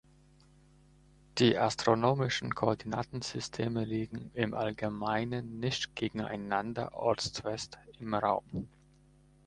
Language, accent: German, Polnisch Deutsch